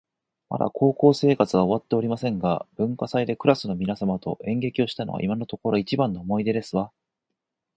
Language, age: Japanese, 40-49